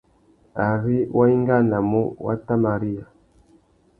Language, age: Tuki, 40-49